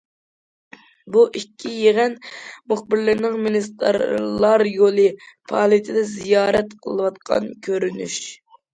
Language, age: Uyghur, 19-29